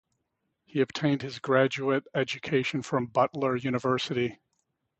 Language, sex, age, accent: English, male, 60-69, United States English